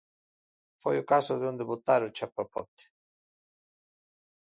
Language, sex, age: Galician, male, 50-59